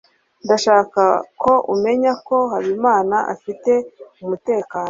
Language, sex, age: Kinyarwanda, female, 30-39